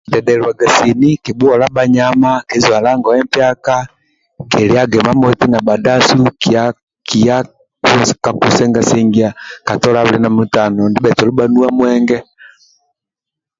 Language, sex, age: Amba (Uganda), male, 40-49